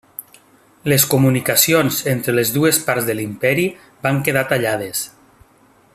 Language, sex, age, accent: Catalan, male, 40-49, valencià